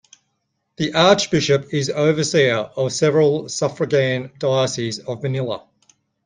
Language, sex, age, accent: English, male, 40-49, Australian English